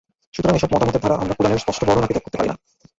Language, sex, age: Bengali, male, 19-29